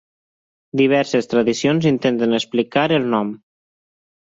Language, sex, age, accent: Catalan, male, 30-39, valencià